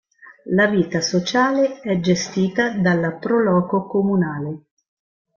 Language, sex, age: Italian, female, 50-59